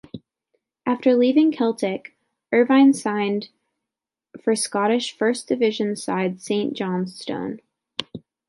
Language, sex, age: English, female, 19-29